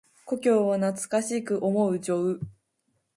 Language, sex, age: Japanese, female, 19-29